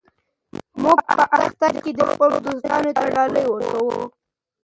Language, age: Pashto, 19-29